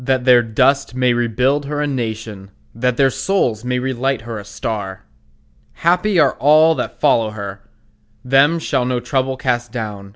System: none